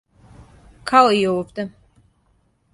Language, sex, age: Serbian, female, 19-29